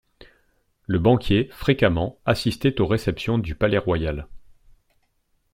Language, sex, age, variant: French, male, 40-49, Français de métropole